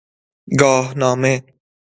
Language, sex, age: Persian, male, 19-29